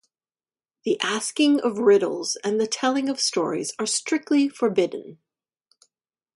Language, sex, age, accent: English, female, 50-59, United States English